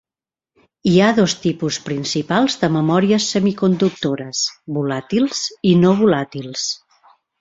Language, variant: Catalan, Central